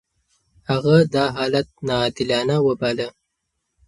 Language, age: Pashto, 19-29